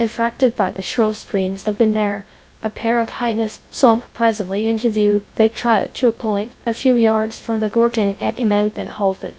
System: TTS, GlowTTS